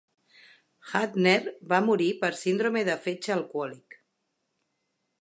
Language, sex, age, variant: Catalan, female, 50-59, Central